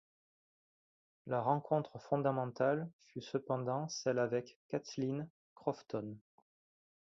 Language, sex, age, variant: French, male, 30-39, Français de métropole